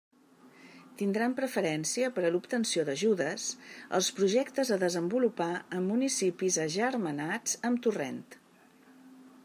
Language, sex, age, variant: Catalan, female, 50-59, Central